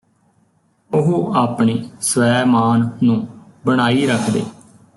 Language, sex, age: Punjabi, male, 30-39